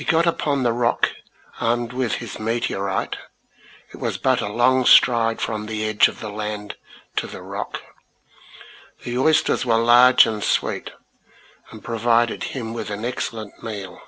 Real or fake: real